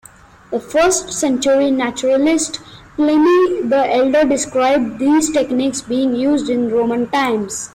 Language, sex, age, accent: English, male, 30-39, United States English